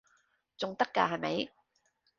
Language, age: Cantonese, 30-39